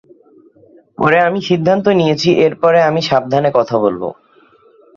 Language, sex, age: Bengali, male, 19-29